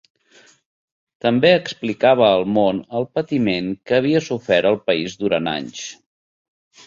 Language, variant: Catalan, Nord-Occidental